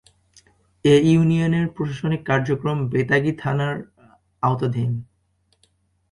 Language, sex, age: Bengali, male, 19-29